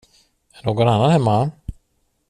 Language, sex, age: Swedish, male, 30-39